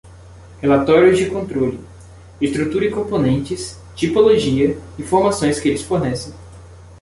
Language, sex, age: Portuguese, male, 19-29